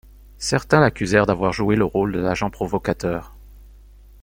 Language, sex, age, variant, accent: French, male, 30-39, Français d'Europe, Français de Belgique